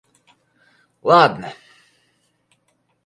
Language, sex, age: Russian, male, under 19